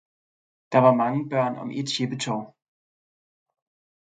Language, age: Danish, 30-39